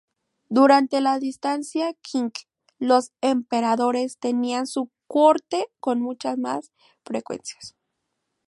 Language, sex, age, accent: Spanish, female, under 19, México